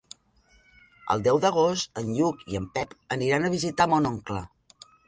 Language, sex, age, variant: Catalan, female, 50-59, Central